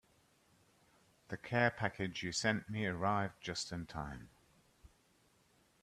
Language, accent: English, England English